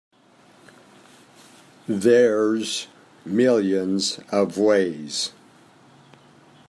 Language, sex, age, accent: English, male, 70-79, United States English